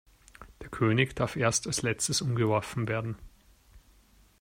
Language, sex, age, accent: German, male, 30-39, Österreichisches Deutsch